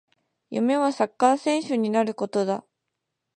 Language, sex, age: Japanese, female, 19-29